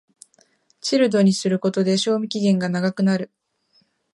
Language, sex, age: Japanese, female, 19-29